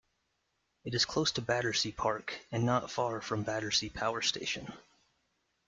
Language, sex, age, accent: English, male, 19-29, United States English